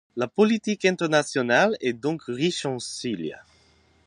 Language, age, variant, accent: French, under 19, Français d'Amérique du Nord, Français des États-Unis